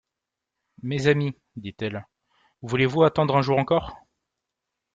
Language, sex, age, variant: French, male, 19-29, Français de métropole